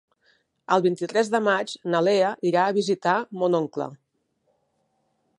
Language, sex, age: Catalan, female, 40-49